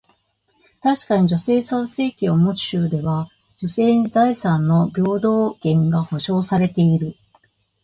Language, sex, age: Japanese, female, 50-59